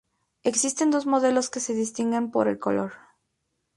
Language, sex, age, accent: Spanish, female, 19-29, México